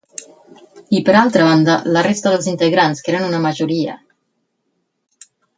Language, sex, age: Catalan, female, 50-59